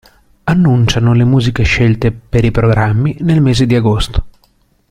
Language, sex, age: Italian, male, 30-39